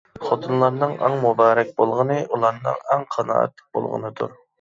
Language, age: Uyghur, 19-29